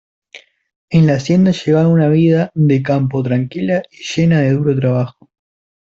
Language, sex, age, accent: Spanish, male, under 19, Rioplatense: Argentina, Uruguay, este de Bolivia, Paraguay